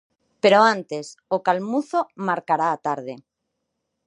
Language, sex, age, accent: Galician, female, 40-49, Normativo (estándar); Neofalante